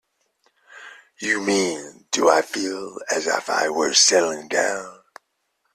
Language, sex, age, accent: English, male, 50-59, England English